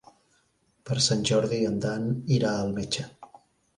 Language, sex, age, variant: Catalan, male, 40-49, Central